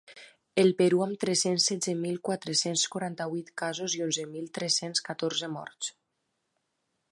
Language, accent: Catalan, valencià